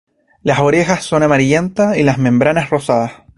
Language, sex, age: Spanish, male, 19-29